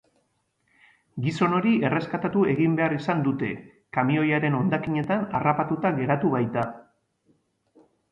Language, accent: Basque, Mendebalekoa (Araba, Bizkaia, Gipuzkoako mendebaleko herri batzuk)